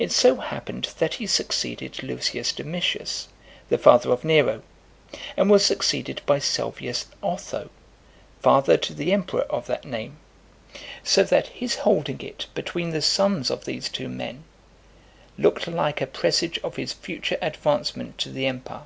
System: none